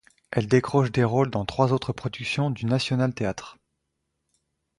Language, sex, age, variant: French, male, 19-29, Français de métropole